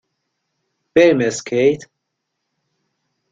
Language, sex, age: Persian, male, 19-29